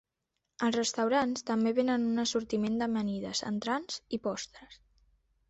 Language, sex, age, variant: Catalan, female, under 19, Central